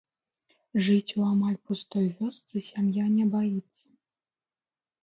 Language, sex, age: Belarusian, female, under 19